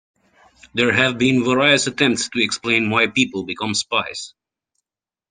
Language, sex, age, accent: English, male, 30-39, United States English